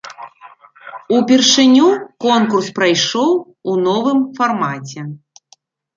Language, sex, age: Belarusian, female, 40-49